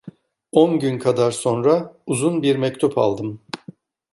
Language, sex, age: Turkish, male, 50-59